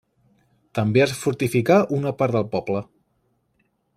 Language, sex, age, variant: Catalan, male, 19-29, Central